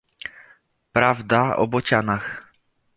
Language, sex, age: Polish, male, 30-39